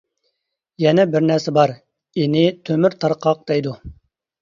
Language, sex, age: Uyghur, male, 30-39